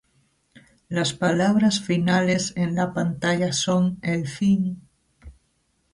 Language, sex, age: Spanish, female, 40-49